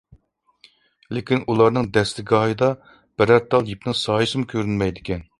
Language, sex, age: Uyghur, male, 40-49